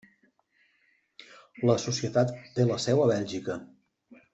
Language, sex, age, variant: Catalan, male, 50-59, Central